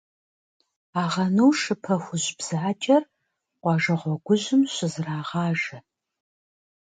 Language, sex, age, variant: Kabardian, female, 50-59, Адыгэбзэ (Къэбэрдей, Кирил, псоми зэдай)